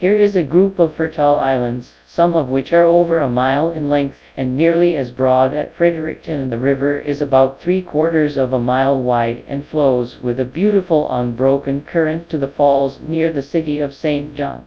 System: TTS, FastPitch